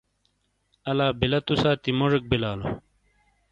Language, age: Shina, 30-39